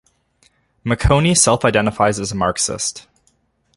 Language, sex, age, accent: English, male, 19-29, Canadian English